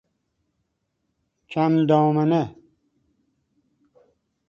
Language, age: Persian, 70-79